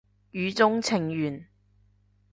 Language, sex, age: Cantonese, female, 19-29